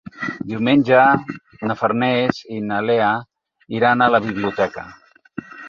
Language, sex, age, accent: Catalan, male, 50-59, Barcelonès